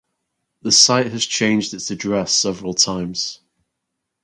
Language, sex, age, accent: English, male, 19-29, England English